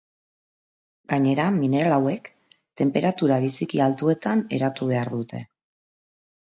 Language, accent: Basque, Mendebalekoa (Araba, Bizkaia, Gipuzkoako mendebaleko herri batzuk)